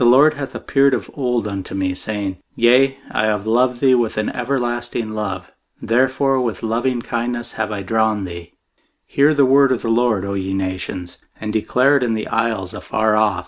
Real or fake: real